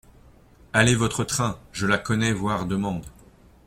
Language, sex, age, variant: French, male, 40-49, Français de métropole